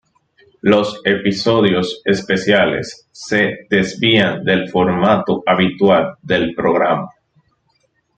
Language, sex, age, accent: Spanish, male, 30-39, Caribe: Cuba, Venezuela, Puerto Rico, República Dominicana, Panamá, Colombia caribeña, México caribeño, Costa del golfo de México